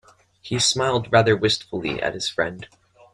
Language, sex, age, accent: English, male, under 19, United States English